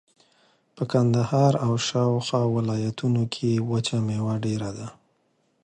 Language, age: Pashto, 40-49